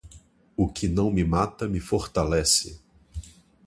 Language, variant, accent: Portuguese, Portuguese (Brasil), Mineiro